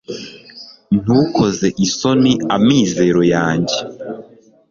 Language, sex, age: Kinyarwanda, male, 19-29